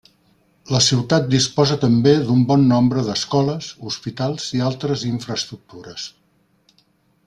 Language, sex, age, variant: Catalan, male, 60-69, Central